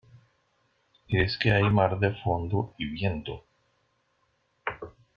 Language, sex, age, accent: Spanish, male, 50-59, América central